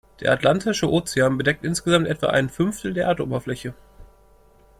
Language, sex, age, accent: German, male, 19-29, Deutschland Deutsch